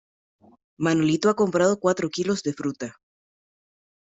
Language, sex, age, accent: Spanish, female, 30-39, América central